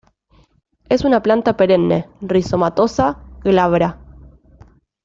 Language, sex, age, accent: Spanish, female, 19-29, Rioplatense: Argentina, Uruguay, este de Bolivia, Paraguay